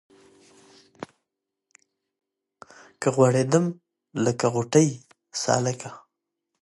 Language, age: Pashto, 30-39